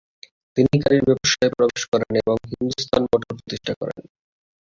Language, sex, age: Bengali, male, 19-29